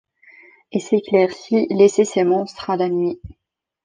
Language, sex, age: French, female, 19-29